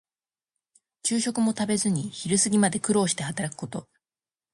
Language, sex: Japanese, female